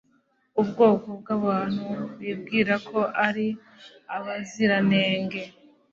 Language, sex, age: Kinyarwanda, female, 19-29